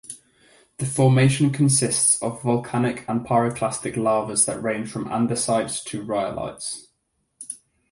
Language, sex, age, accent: English, male, 19-29, England English